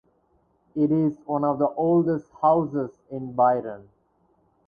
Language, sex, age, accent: English, male, 19-29, India and South Asia (India, Pakistan, Sri Lanka)